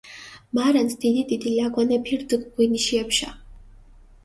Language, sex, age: Mingrelian, female, 19-29